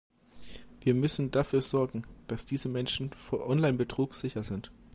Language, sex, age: German, male, 19-29